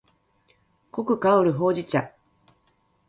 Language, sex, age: Japanese, female, 40-49